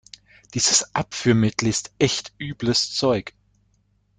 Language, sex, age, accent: German, male, 19-29, Österreichisches Deutsch